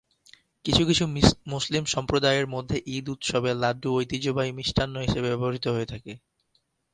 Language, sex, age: Bengali, male, 19-29